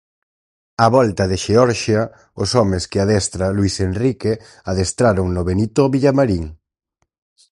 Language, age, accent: Galician, 30-39, Oriental (común en zona oriental)